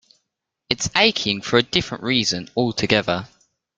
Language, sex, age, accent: English, male, under 19, England English